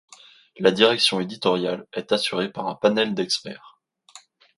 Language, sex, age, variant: French, male, 19-29, Français de métropole